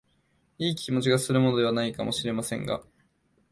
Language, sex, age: Japanese, male, 19-29